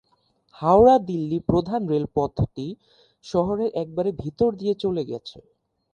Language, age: Bengali, 19-29